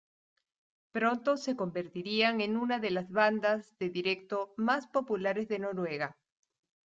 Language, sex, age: Spanish, female, 50-59